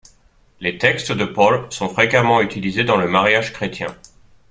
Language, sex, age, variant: French, male, 30-39, Français de métropole